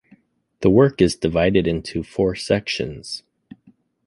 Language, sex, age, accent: English, male, 30-39, United States English